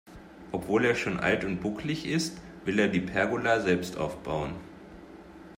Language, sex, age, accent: German, male, 19-29, Deutschland Deutsch